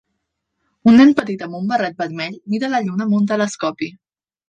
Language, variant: Catalan, Central